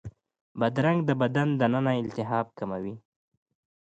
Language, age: Pashto, 19-29